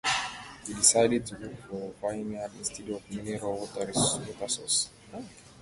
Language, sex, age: English, male, 19-29